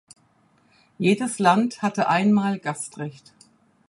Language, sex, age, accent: German, female, 50-59, Deutschland Deutsch